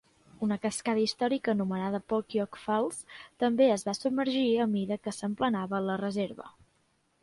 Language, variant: Catalan, Central